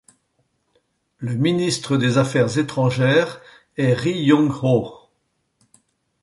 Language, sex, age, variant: French, male, 60-69, Français de métropole